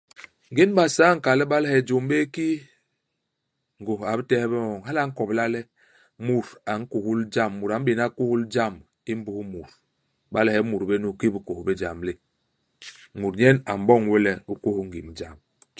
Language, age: Basaa, 40-49